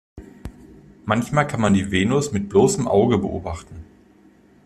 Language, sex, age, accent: German, male, 30-39, Deutschland Deutsch